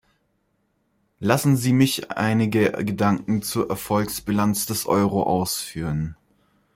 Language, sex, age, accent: German, male, 19-29, Deutschland Deutsch